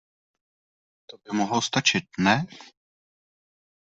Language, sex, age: Czech, male, 30-39